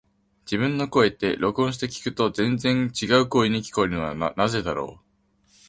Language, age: Japanese, 19-29